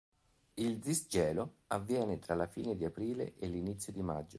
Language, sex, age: Italian, male, 40-49